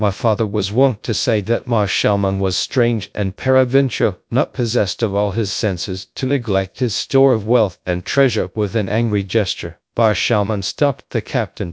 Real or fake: fake